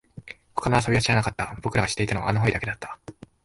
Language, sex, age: Japanese, male, under 19